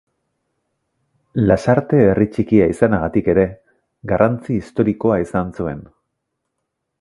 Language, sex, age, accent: Basque, male, 40-49, Erdialdekoa edo Nafarra (Gipuzkoa, Nafarroa)